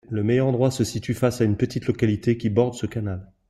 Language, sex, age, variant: French, male, 50-59, Français de métropole